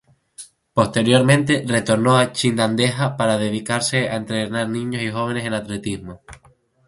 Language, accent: Spanish, España: Islas Canarias